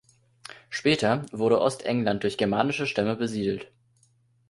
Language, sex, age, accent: German, male, 19-29, Deutschland Deutsch